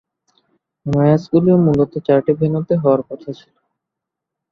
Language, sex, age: Bengali, male, 19-29